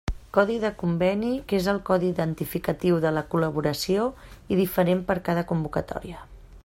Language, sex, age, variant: Catalan, female, 40-49, Central